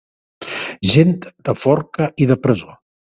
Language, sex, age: Catalan, male, 60-69